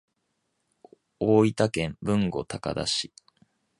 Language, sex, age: Japanese, male, 19-29